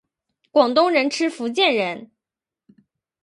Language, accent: Chinese, 出生地：吉林省